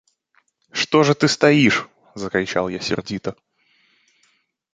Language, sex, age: Russian, male, 19-29